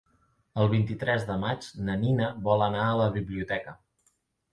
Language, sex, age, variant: Catalan, male, 30-39, Central